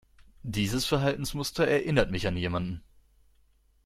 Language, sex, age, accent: German, male, 19-29, Deutschland Deutsch